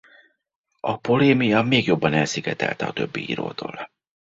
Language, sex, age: Hungarian, male, 30-39